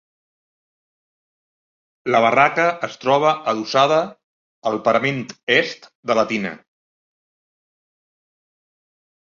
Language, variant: Catalan, Central